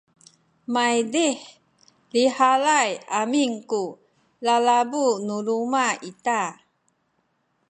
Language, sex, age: Sakizaya, female, 50-59